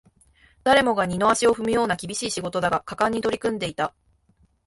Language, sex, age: Japanese, female, 19-29